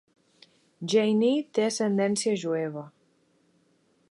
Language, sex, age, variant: Catalan, female, 30-39, Central